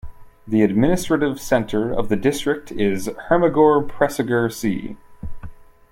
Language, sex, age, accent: English, male, 30-39, United States English